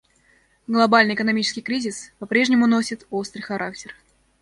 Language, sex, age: Russian, female, under 19